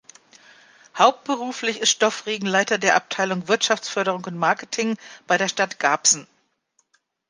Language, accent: German, Deutschland Deutsch